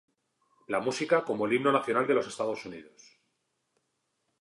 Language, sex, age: Spanish, male, 40-49